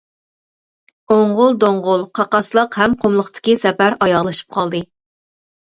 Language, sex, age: Uyghur, female, 40-49